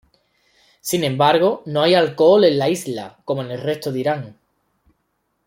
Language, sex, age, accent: Spanish, male, 30-39, España: Sur peninsular (Andalucia, Extremadura, Murcia)